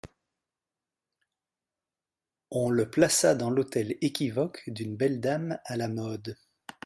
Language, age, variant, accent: French, 40-49, Français d'Europe, Français de Belgique